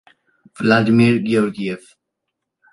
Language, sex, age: Italian, male, 19-29